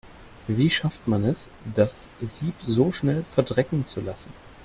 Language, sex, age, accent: German, male, 30-39, Deutschland Deutsch